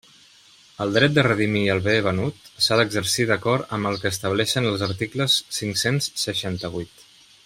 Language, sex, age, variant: Catalan, male, 30-39, Central